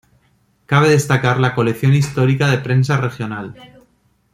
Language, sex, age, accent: Spanish, male, 40-49, España: Norte peninsular (Asturias, Castilla y León, Cantabria, País Vasco, Navarra, Aragón, La Rioja, Guadalajara, Cuenca)